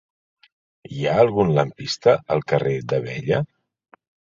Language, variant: Catalan, Central